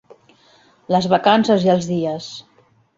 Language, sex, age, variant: Catalan, female, 50-59, Central